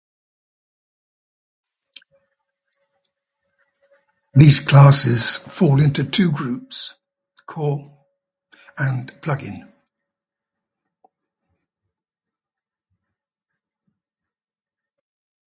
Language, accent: English, England English